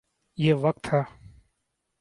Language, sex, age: Urdu, male, 19-29